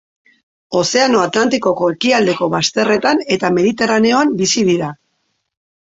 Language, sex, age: Basque, female, 40-49